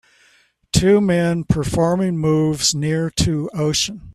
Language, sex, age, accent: English, male, 70-79, United States English